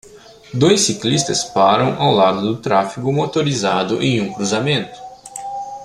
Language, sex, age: Portuguese, male, 19-29